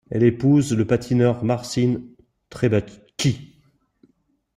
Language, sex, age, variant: French, male, 50-59, Français de métropole